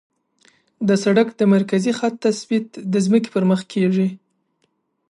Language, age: Pashto, 19-29